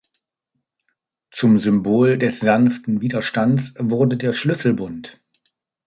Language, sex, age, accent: German, male, 40-49, Deutschland Deutsch